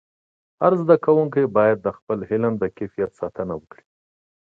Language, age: Pashto, 30-39